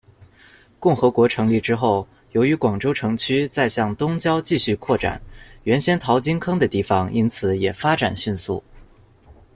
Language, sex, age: Chinese, male, 19-29